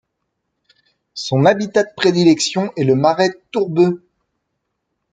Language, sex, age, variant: French, male, 30-39, Français de métropole